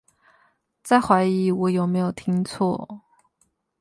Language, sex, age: Chinese, female, 30-39